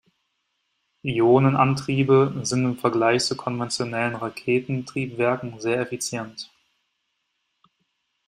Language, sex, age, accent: German, male, 19-29, Deutschland Deutsch